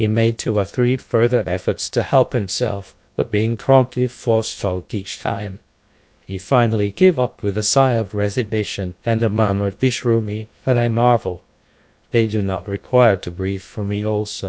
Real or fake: fake